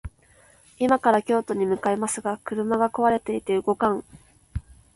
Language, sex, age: Japanese, female, 19-29